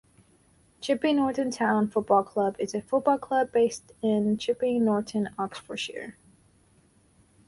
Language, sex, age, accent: English, female, 19-29, United States English